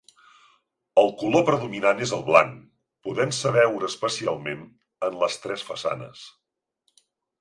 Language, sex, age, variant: Catalan, male, 60-69, Central